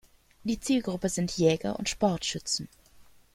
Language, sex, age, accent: German, female, 30-39, Deutschland Deutsch